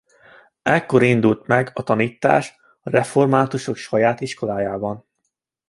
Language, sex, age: Hungarian, male, 19-29